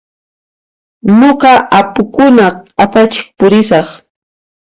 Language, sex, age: Puno Quechua, female, 19-29